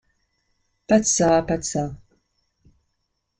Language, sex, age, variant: French, female, 30-39, Français de métropole